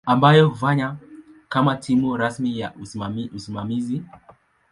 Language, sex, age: Swahili, male, 19-29